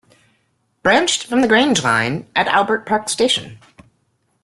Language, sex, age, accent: English, female, 50-59, United States English